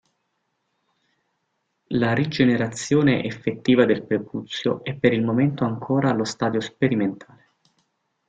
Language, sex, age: Italian, male, 19-29